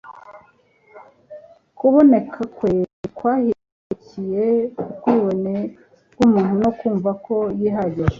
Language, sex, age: Kinyarwanda, female, 30-39